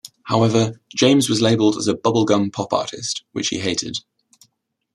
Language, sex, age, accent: English, male, 19-29, England English